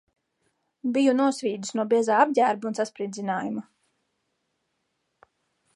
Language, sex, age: Latvian, female, 30-39